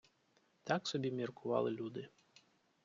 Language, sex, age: Ukrainian, male, 40-49